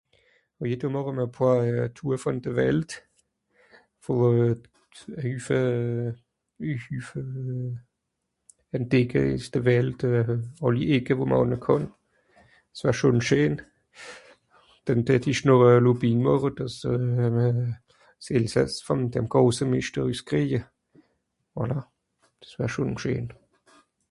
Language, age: Swiss German, 30-39